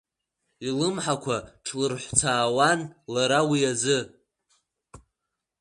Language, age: Abkhazian, under 19